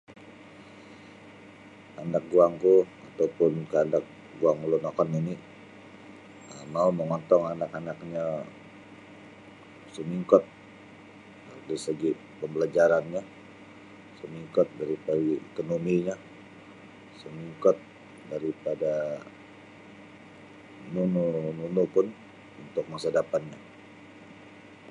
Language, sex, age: Sabah Bisaya, male, 40-49